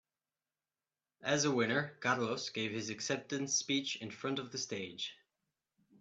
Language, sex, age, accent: English, male, 19-29, United States English